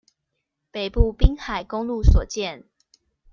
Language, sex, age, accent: Chinese, female, 30-39, 出生地：臺中市